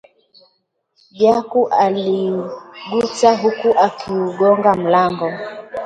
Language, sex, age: Swahili, female, 19-29